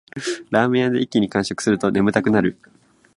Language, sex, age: Japanese, male, 19-29